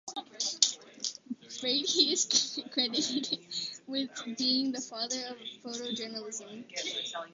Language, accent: English, United States English